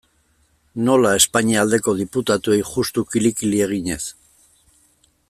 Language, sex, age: Basque, male, 50-59